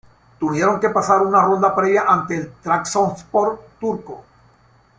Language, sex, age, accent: Spanish, male, 60-69, Caribe: Cuba, Venezuela, Puerto Rico, República Dominicana, Panamá, Colombia caribeña, México caribeño, Costa del golfo de México